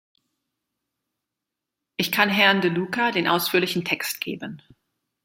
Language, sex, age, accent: German, female, 40-49, Deutschland Deutsch